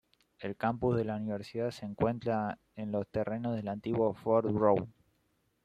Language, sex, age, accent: Spanish, male, 19-29, Rioplatense: Argentina, Uruguay, este de Bolivia, Paraguay